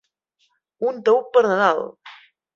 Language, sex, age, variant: Catalan, female, 30-39, Central